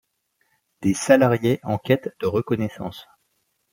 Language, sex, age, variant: French, male, 40-49, Français de métropole